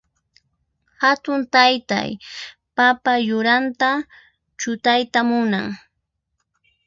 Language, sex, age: Puno Quechua, female, 30-39